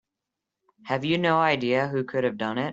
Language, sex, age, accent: English, male, under 19, United States English